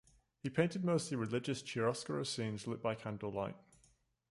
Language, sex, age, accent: English, male, 19-29, England English